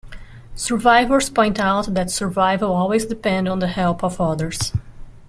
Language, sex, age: English, female, 40-49